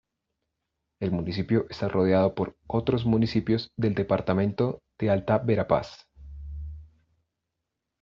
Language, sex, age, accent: Spanish, male, 30-39, Andino-Pacífico: Colombia, Perú, Ecuador, oeste de Bolivia y Venezuela andina